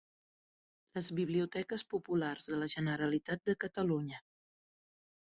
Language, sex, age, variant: Catalan, female, 40-49, Central